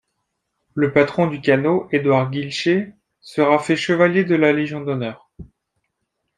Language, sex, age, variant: French, male, 30-39, Français de métropole